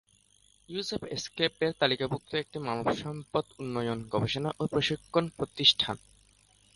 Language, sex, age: Bengali, male, under 19